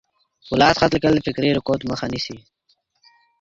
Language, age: Pashto, 19-29